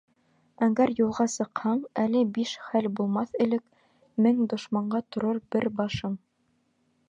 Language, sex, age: Bashkir, female, 19-29